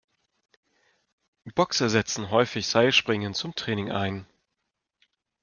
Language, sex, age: German, male, 40-49